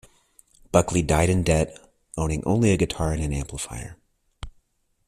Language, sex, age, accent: English, male, 30-39, United States English